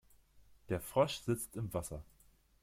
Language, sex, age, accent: German, male, 19-29, Deutschland Deutsch